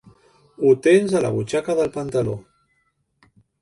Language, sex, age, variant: Catalan, male, 50-59, Central